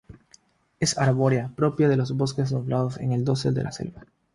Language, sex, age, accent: Spanish, male, under 19, Andino-Pacífico: Colombia, Perú, Ecuador, oeste de Bolivia y Venezuela andina; Rioplatense: Argentina, Uruguay, este de Bolivia, Paraguay